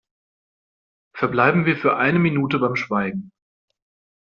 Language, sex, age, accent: German, male, 30-39, Deutschland Deutsch